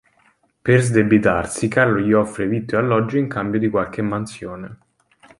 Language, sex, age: Italian, male, 19-29